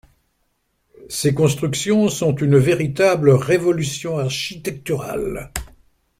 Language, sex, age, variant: French, male, 70-79, Français de métropole